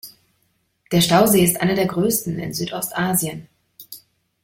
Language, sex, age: German, female, 30-39